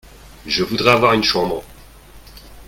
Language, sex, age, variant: French, male, 30-39, Français de métropole